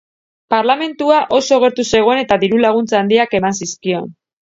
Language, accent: Basque, Mendebalekoa (Araba, Bizkaia, Gipuzkoako mendebaleko herri batzuk)